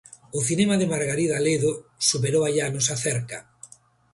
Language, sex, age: Galician, male, 50-59